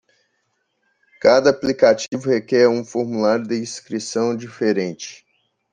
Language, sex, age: Portuguese, male, 40-49